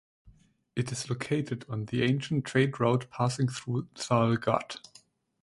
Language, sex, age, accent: English, male, 19-29, German English